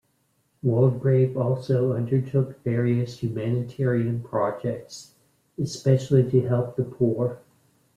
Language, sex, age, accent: English, male, 50-59, United States English